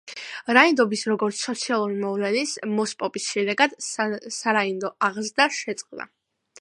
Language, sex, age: Georgian, female, under 19